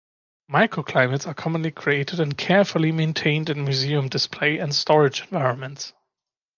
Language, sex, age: English, male, 19-29